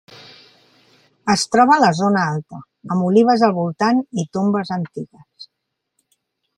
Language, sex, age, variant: Catalan, female, 50-59, Central